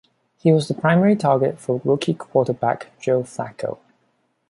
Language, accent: English, Hong Kong English